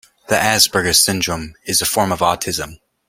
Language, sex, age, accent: English, male, 30-39, United States English